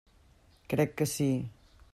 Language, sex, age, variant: Catalan, female, 50-59, Central